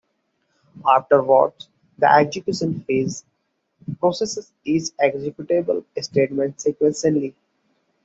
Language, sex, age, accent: English, male, 30-39, India and South Asia (India, Pakistan, Sri Lanka)